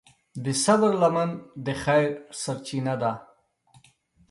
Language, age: Pashto, 30-39